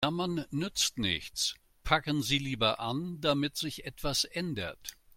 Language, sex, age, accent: German, male, 70-79, Deutschland Deutsch